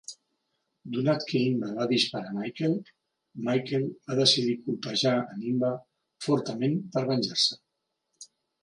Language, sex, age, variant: Catalan, male, 40-49, Central